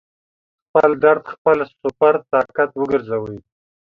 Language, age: Pashto, 40-49